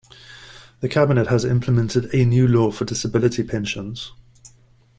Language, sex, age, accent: English, male, 30-39, Southern African (South Africa, Zimbabwe, Namibia)